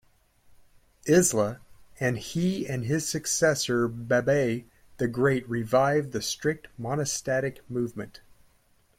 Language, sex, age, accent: English, male, 50-59, United States English